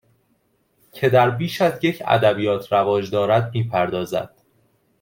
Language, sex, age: Persian, male, 19-29